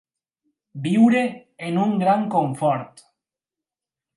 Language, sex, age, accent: Catalan, male, 19-29, valencià